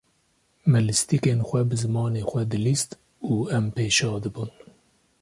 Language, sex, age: Kurdish, male, 30-39